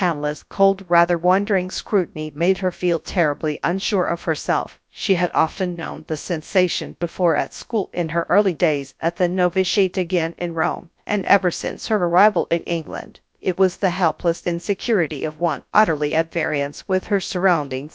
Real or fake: fake